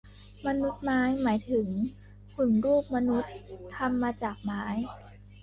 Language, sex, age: Thai, female, 19-29